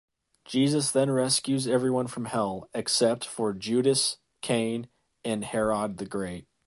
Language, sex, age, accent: English, male, 30-39, United States English